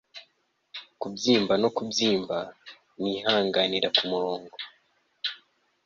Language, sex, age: Kinyarwanda, male, under 19